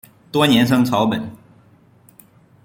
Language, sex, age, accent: Chinese, male, 30-39, 出生地：河南省